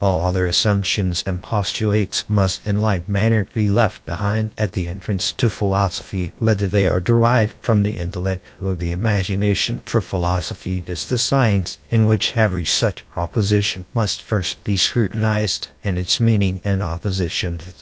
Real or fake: fake